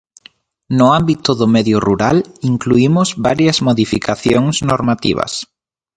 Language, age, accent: Galician, 19-29, Oriental (común en zona oriental)